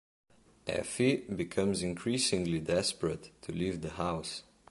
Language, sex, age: English, male, under 19